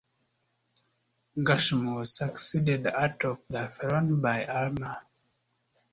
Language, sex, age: English, male, 19-29